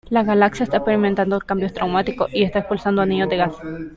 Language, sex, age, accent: Spanish, female, 19-29, América central